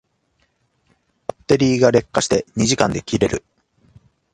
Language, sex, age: Japanese, male, 30-39